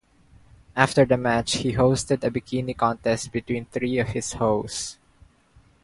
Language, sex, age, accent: English, male, 19-29, Filipino